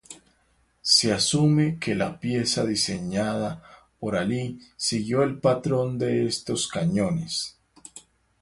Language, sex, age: Spanish, male, 19-29